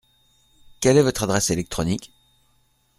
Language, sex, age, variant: French, male, 40-49, Français de métropole